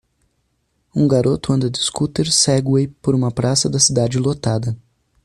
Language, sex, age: Portuguese, male, 30-39